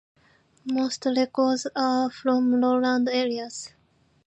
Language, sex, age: English, female, 19-29